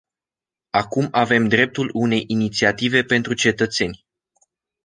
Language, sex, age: Romanian, male, 19-29